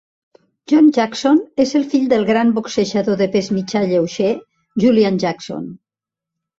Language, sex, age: Catalan, female, 60-69